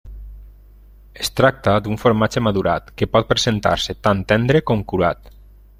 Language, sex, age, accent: Catalan, male, 40-49, valencià